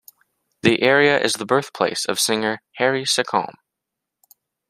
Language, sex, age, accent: English, male, 19-29, Canadian English